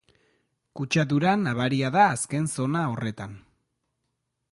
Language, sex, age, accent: Basque, male, 30-39, Erdialdekoa edo Nafarra (Gipuzkoa, Nafarroa)